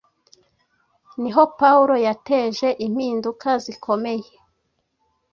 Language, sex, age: Kinyarwanda, female, 30-39